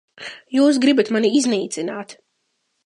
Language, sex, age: Latvian, male, under 19